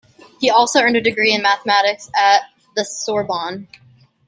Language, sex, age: English, female, 19-29